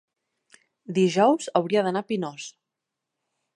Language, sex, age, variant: Catalan, female, 30-39, Nord-Occidental